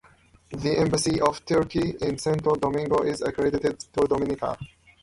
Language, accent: English, United States English